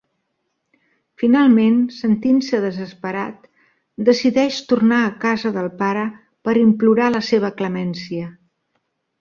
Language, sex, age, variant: Catalan, female, 50-59, Central